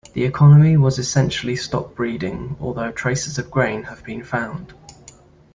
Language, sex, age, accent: English, male, 19-29, England English